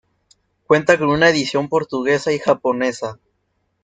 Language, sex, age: Spanish, male, under 19